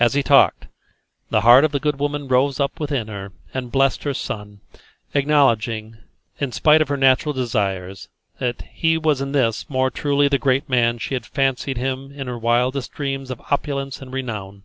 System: none